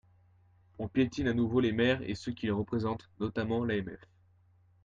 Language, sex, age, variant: French, male, under 19, Français de métropole